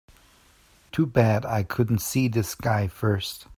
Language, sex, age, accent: English, male, 40-49, United States English